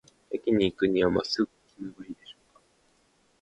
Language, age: Japanese, under 19